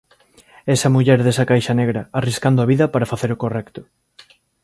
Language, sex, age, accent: Galician, male, 30-39, Normativo (estándar)